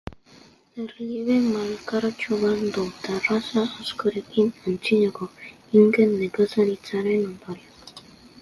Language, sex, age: Basque, male, under 19